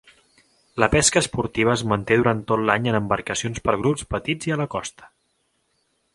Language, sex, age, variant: Catalan, male, 19-29, Central